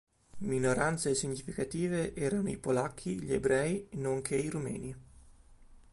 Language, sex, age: Italian, male, 19-29